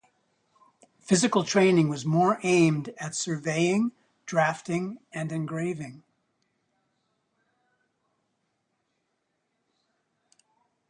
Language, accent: English, United States English